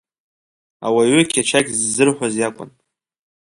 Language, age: Abkhazian, under 19